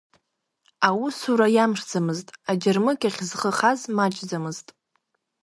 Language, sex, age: Abkhazian, female, under 19